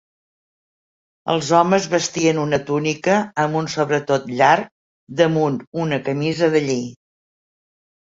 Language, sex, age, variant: Catalan, female, 70-79, Central